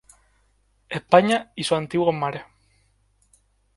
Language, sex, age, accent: Spanish, male, 19-29, España: Islas Canarias